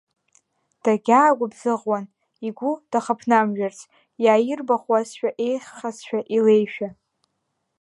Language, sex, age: Abkhazian, female, 19-29